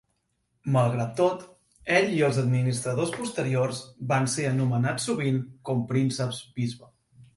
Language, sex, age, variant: Catalan, male, 19-29, Central